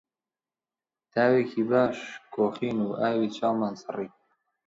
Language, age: Central Kurdish, 19-29